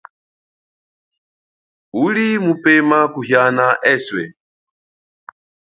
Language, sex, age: Chokwe, male, 40-49